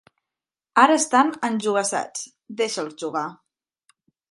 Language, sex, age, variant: Catalan, female, 19-29, Central